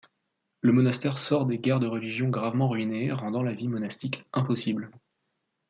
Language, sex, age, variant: French, male, 30-39, Français de métropole